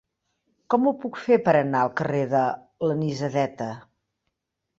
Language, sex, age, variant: Catalan, female, 50-59, Central